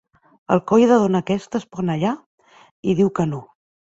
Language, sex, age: Catalan, female, 40-49